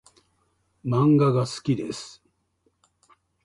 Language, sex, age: Japanese, male, 50-59